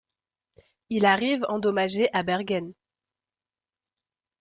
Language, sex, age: French, female, 19-29